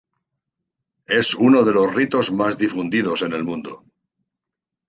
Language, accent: Spanish, España: Centro-Sur peninsular (Madrid, Toledo, Castilla-La Mancha)